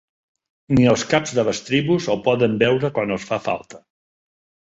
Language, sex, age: Catalan, male, 50-59